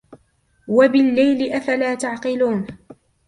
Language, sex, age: Arabic, female, 19-29